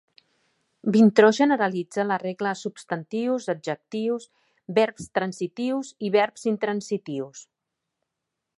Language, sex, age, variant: Catalan, female, 40-49, Central